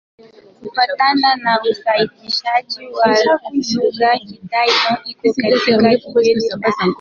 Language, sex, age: Swahili, female, 19-29